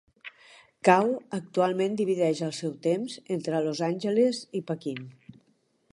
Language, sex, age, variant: Catalan, female, 50-59, Central